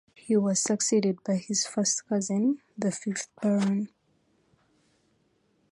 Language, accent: English, Southern African (South Africa, Zimbabwe, Namibia)